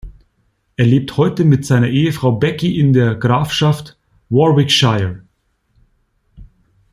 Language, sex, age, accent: German, male, 30-39, Deutschland Deutsch